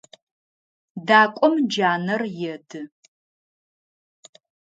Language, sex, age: Adyghe, female, 30-39